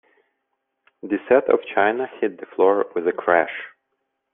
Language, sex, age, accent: English, male, 30-39, United States English